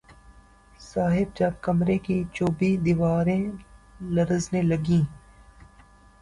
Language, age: Urdu, 19-29